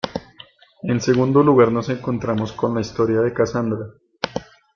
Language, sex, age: Spanish, male, 30-39